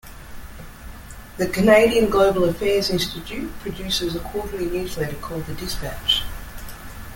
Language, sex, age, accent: English, female, 50-59, Australian English